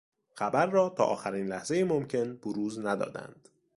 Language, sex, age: Persian, male, 30-39